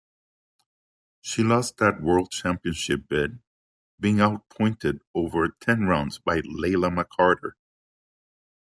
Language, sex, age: English, male, 60-69